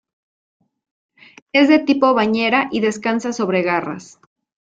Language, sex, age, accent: Spanish, female, 30-39, México